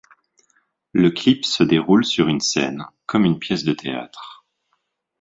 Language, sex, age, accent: French, male, 30-39, Français de Belgique